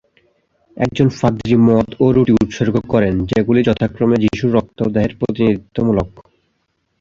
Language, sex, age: Bengali, male, 19-29